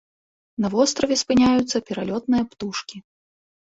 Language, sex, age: Belarusian, female, 19-29